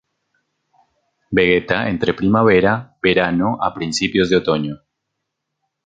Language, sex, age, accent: Spanish, male, 30-39, Andino-Pacífico: Colombia, Perú, Ecuador, oeste de Bolivia y Venezuela andina